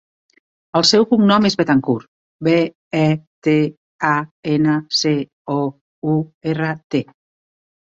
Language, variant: Catalan, Central